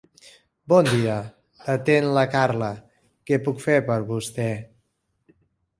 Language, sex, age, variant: Catalan, male, 40-49, Central